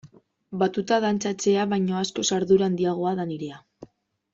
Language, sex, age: Basque, female, 19-29